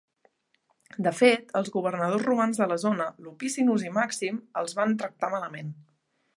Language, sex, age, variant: Catalan, female, 19-29, Central